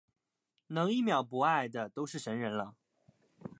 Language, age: Chinese, 19-29